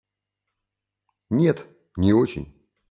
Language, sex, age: Russian, male, 50-59